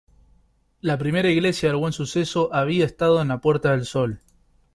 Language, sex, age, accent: Spanish, male, 19-29, Rioplatense: Argentina, Uruguay, este de Bolivia, Paraguay